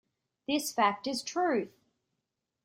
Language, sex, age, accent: English, female, 19-29, Australian English